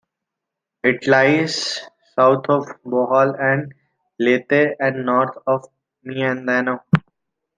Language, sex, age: English, male, 19-29